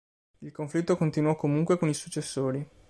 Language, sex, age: Italian, male, 19-29